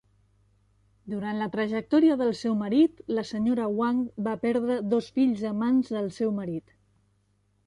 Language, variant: Catalan, Central